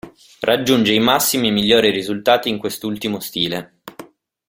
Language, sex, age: Italian, male, 19-29